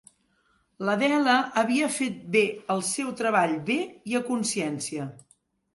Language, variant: Catalan, Central